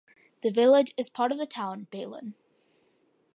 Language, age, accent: English, under 19, United States English